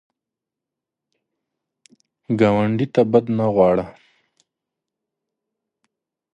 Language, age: Pashto, 19-29